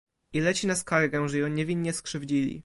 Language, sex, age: Polish, male, under 19